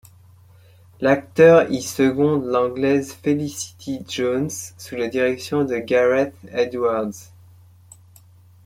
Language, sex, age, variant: French, male, 30-39, Français de métropole